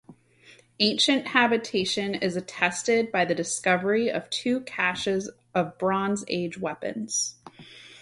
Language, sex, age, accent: English, female, 30-39, United States English